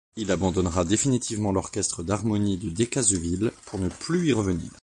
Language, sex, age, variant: French, male, 30-39, Français de métropole